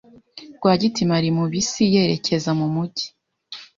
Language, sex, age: Kinyarwanda, female, 19-29